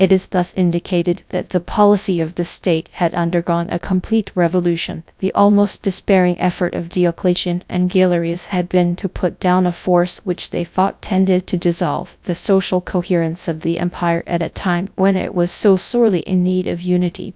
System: TTS, GradTTS